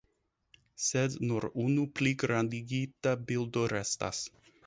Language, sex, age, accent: Esperanto, male, 19-29, Internacia